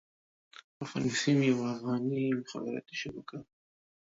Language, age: Pashto, 19-29